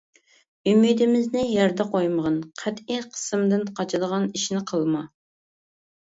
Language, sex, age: Uyghur, female, 19-29